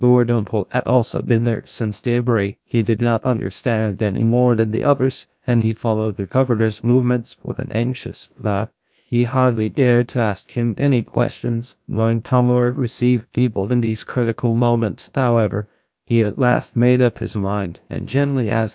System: TTS, GlowTTS